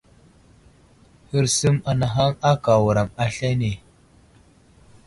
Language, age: Wuzlam, 19-29